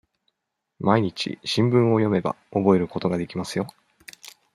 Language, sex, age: Japanese, male, 19-29